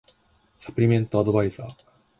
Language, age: Japanese, 19-29